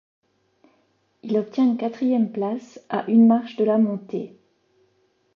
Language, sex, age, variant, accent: French, female, 40-49, Français d'Europe, Français de Suisse